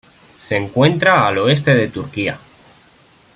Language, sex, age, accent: Spanish, male, 19-29, España: Centro-Sur peninsular (Madrid, Toledo, Castilla-La Mancha)